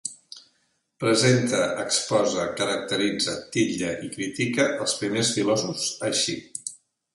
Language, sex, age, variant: Catalan, male, 60-69, Central